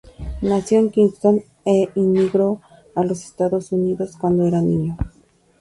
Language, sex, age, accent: Spanish, female, 40-49, México